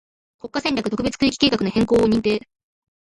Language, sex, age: Japanese, female, 19-29